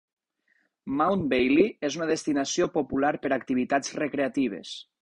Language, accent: Catalan, valencià